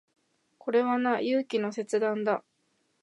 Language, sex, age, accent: Japanese, female, 19-29, 標準語